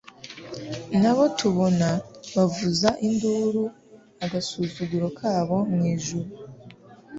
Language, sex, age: Kinyarwanda, female, under 19